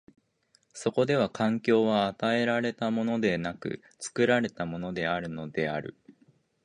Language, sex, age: Japanese, male, 19-29